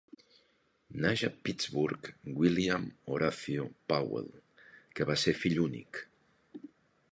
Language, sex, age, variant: Catalan, male, 60-69, Central